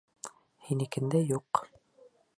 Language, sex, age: Bashkir, male, 30-39